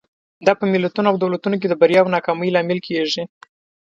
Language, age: Pashto, 19-29